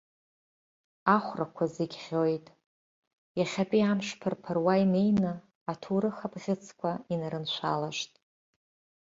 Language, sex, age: Abkhazian, female, 40-49